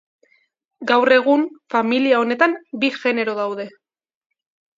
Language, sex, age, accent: Basque, female, 19-29, Erdialdekoa edo Nafarra (Gipuzkoa, Nafarroa)